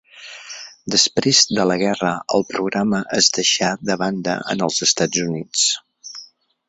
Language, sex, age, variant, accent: Catalan, male, 60-69, Central, central